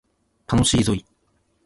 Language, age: Japanese, 40-49